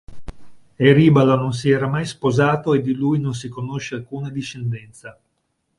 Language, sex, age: Italian, male, 50-59